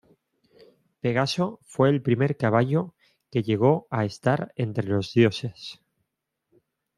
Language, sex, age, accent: Spanish, male, 30-39, España: Centro-Sur peninsular (Madrid, Toledo, Castilla-La Mancha)